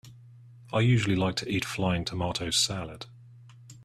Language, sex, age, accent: English, male, 30-39, England English